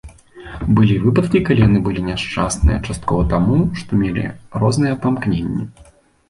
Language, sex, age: Belarusian, male, 19-29